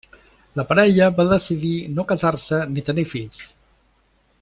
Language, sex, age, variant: Catalan, male, 60-69, Central